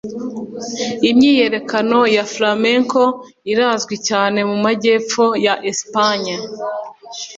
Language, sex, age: Kinyarwanda, female, 30-39